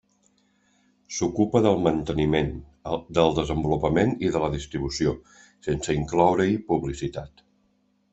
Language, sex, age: Catalan, male, 50-59